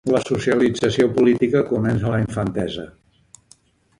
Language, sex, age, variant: Catalan, male, 70-79, Central